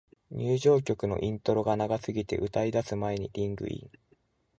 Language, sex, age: Japanese, male, 19-29